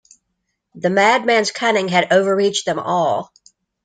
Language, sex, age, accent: English, female, 40-49, United States English